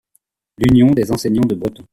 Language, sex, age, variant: French, male, 30-39, Français de métropole